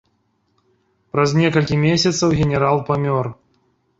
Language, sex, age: Belarusian, male, 30-39